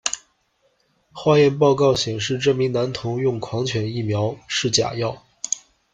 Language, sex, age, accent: Chinese, male, 19-29, 出生地：山东省